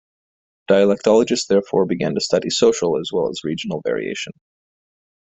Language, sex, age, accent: English, male, 19-29, United States English